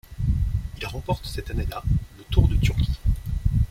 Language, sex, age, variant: French, male, 30-39, Français de métropole